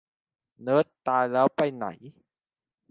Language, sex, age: Thai, male, 19-29